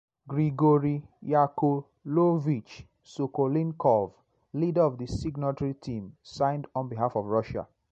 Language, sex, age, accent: English, male, 19-29, Southern African (South Africa, Zimbabwe, Namibia)